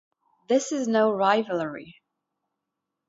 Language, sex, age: English, female, 30-39